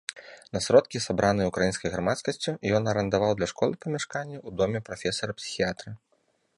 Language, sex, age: Belarusian, male, 30-39